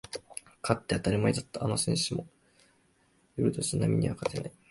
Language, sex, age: Japanese, male, 19-29